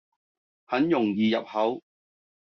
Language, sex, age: Cantonese, male, 40-49